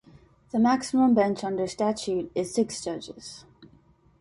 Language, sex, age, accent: English, female, 19-29, United States English